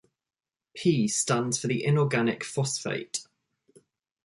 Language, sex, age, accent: English, male, 19-29, England English